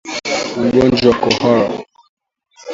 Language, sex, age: Swahili, male, under 19